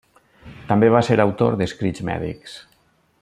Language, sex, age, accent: Catalan, male, 40-49, valencià